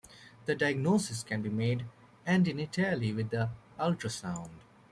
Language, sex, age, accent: English, male, 19-29, United States English